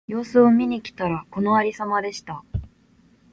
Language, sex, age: Japanese, female, 19-29